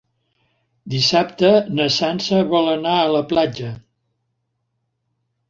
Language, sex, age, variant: Catalan, male, 70-79, Central